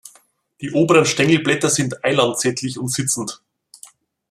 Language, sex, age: German, male, 40-49